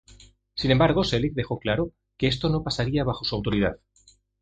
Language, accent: Spanish, España: Centro-Sur peninsular (Madrid, Toledo, Castilla-La Mancha)